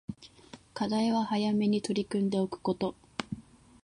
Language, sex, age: Japanese, female, 19-29